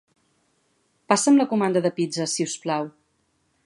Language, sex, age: Catalan, female, 40-49